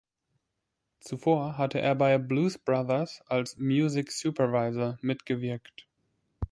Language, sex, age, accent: German, male, 19-29, Deutschland Deutsch